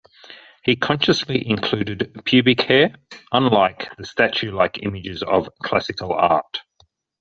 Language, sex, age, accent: English, male, 40-49, Australian English